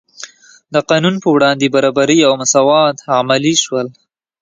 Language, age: Pashto, 19-29